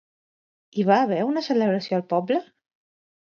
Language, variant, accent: Catalan, Central, central